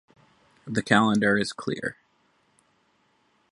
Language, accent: English, United States English